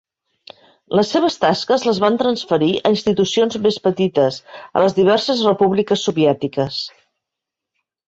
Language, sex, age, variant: Catalan, female, 50-59, Central